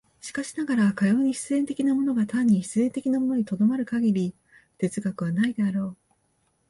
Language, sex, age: Japanese, female, 40-49